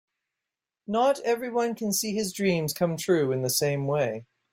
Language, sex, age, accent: English, male, 40-49, United States English